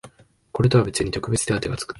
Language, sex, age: Japanese, male, under 19